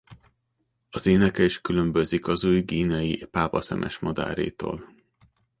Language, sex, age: Hungarian, male, 40-49